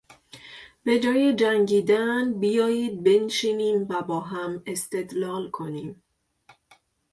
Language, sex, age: Persian, female, 30-39